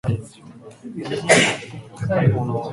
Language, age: Japanese, 19-29